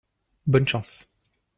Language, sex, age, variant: French, male, 30-39, Français de métropole